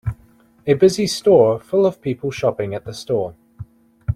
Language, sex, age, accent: English, male, 19-29, New Zealand English